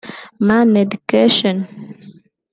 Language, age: Kinyarwanda, 19-29